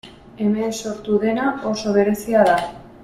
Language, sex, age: Basque, female, 19-29